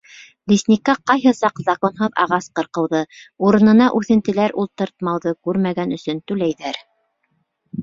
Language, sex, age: Bashkir, female, 30-39